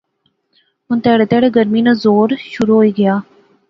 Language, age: Pahari-Potwari, 19-29